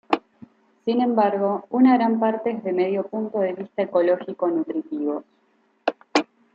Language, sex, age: Spanish, female, 19-29